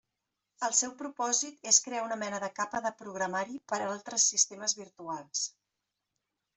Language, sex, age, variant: Catalan, female, 40-49, Central